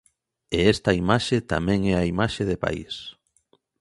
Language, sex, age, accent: Galician, male, 19-29, Normativo (estándar)